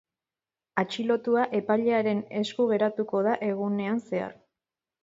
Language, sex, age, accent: Basque, female, 30-39, Erdialdekoa edo Nafarra (Gipuzkoa, Nafarroa)